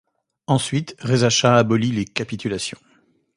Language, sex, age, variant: French, male, 40-49, Français de métropole